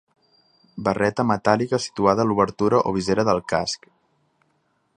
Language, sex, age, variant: Catalan, male, 19-29, Central